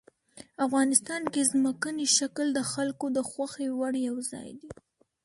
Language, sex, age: Pashto, female, under 19